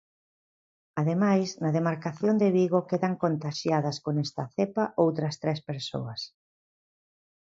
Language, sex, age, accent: Galician, female, 50-59, Normativo (estándar)